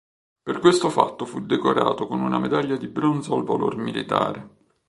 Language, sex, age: Italian, male, 50-59